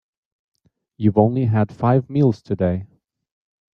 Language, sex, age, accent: English, male, 30-39, United States English